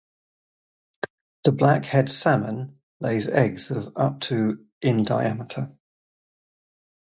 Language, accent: English, England English